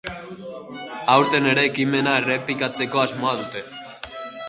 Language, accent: Basque, Erdialdekoa edo Nafarra (Gipuzkoa, Nafarroa)